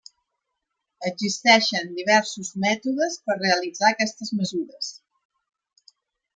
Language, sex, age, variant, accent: Catalan, female, 50-59, Nord-Occidental, Empordanès